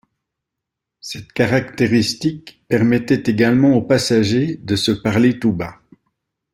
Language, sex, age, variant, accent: French, male, 70-79, Français d'Europe, Français de Belgique